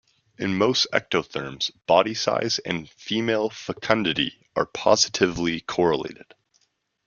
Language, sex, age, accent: English, male, 19-29, Canadian English